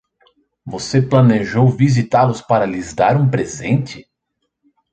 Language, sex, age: Portuguese, male, 30-39